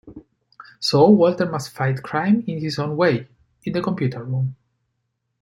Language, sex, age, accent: English, male, 40-49, United States English